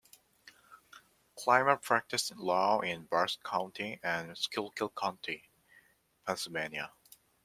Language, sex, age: English, male, 19-29